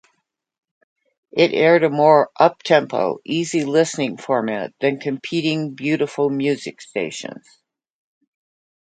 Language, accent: English, West Coast